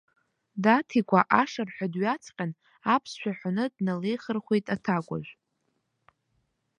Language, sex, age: Abkhazian, female, under 19